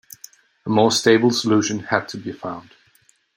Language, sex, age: English, male, 19-29